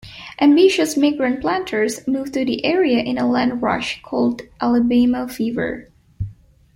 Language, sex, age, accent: English, female, 19-29, United States English